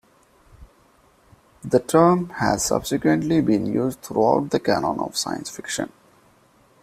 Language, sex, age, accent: English, male, 30-39, India and South Asia (India, Pakistan, Sri Lanka)